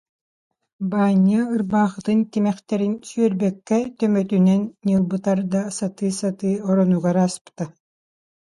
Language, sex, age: Yakut, female, 50-59